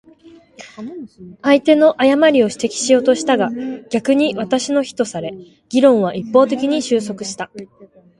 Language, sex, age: Japanese, female, 19-29